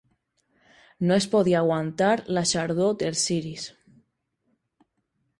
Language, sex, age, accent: Catalan, female, under 19, valencià